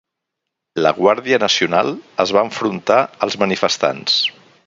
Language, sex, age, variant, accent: Catalan, male, 50-59, Central, Barceloní